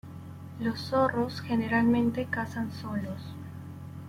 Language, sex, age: Spanish, female, 19-29